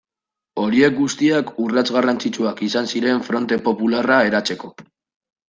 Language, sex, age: Basque, male, 19-29